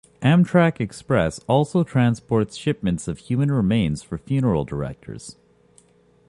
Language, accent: English, Canadian English